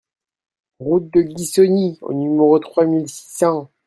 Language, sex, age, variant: French, male, 19-29, Français de métropole